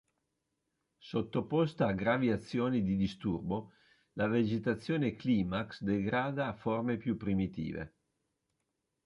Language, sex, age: Italian, female, 60-69